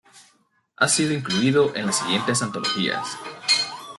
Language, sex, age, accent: Spanish, male, 19-29, América central